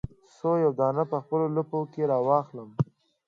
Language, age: Pashto, under 19